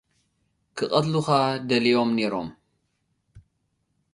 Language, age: Tigrinya, 19-29